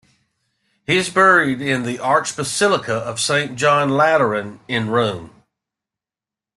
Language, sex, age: English, male, 50-59